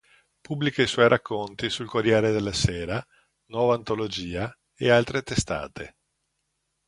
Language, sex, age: Italian, male, 50-59